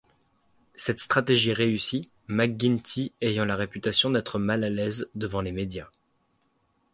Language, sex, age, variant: French, male, 19-29, Français de métropole